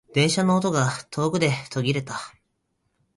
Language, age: Japanese, 19-29